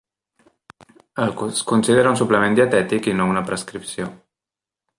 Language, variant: Catalan, Central